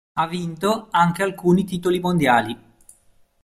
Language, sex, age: Italian, male, 30-39